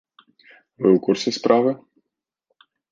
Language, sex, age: Belarusian, male, 19-29